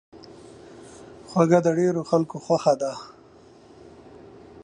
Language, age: Pashto, 30-39